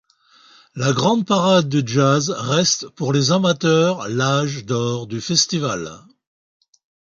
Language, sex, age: French, male, 60-69